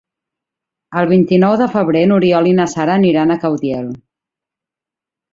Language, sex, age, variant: Catalan, female, 40-49, Central